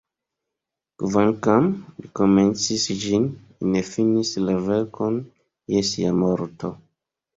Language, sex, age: Esperanto, male, 30-39